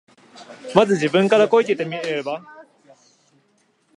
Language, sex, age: Japanese, male, 19-29